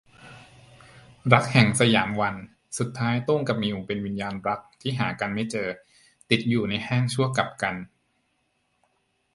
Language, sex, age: Thai, male, 40-49